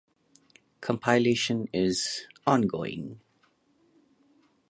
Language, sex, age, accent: English, male, 30-39, India and South Asia (India, Pakistan, Sri Lanka)